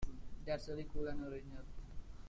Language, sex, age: English, male, 19-29